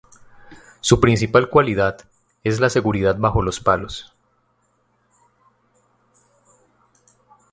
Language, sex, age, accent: Spanish, male, 19-29, Caribe: Cuba, Venezuela, Puerto Rico, República Dominicana, Panamá, Colombia caribeña, México caribeño, Costa del golfo de México